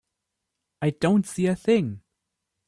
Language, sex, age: English, male, 19-29